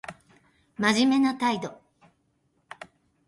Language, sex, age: Japanese, female, 50-59